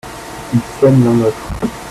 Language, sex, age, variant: French, male, 19-29, Français de métropole